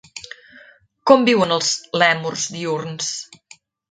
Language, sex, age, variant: Catalan, female, 40-49, Central